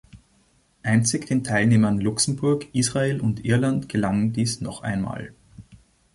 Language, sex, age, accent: German, male, 30-39, Österreichisches Deutsch